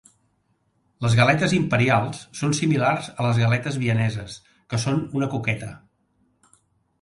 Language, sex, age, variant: Catalan, male, 60-69, Central